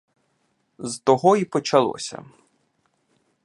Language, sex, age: Ukrainian, male, 30-39